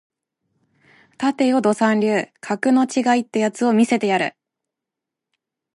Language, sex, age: Japanese, female, 19-29